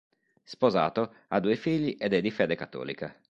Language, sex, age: Italian, male, 40-49